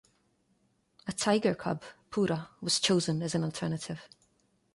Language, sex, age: English, female, 30-39